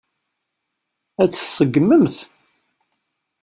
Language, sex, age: Kabyle, male, 50-59